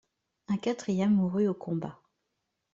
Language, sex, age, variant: French, female, 30-39, Français de métropole